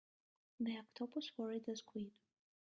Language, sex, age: English, female, 19-29